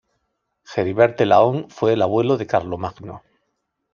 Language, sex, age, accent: Spanish, male, 40-49, España: Sur peninsular (Andalucia, Extremadura, Murcia)